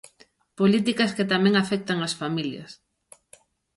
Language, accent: Galician, Oriental (común en zona oriental)